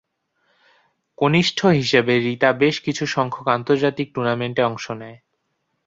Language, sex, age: Bengali, male, 19-29